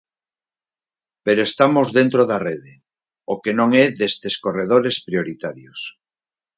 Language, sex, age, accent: Galician, male, 50-59, Normativo (estándar)